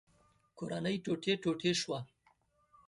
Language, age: Pashto, 19-29